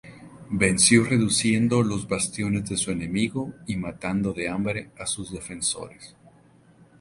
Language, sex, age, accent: Spanish, male, 30-39, México